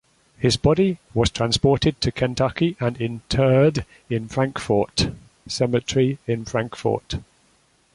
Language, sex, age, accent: English, male, 50-59, England English